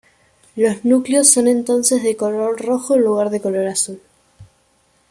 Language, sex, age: Spanish, female, under 19